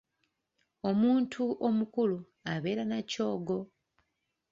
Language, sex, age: Ganda, female, 19-29